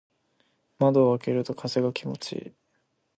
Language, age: Japanese, 19-29